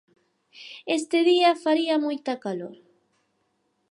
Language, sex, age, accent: Galician, female, 19-29, Normativo (estándar)